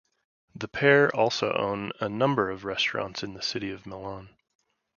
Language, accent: English, United States English